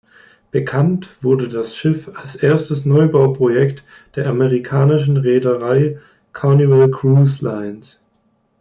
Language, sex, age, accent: German, male, 19-29, Deutschland Deutsch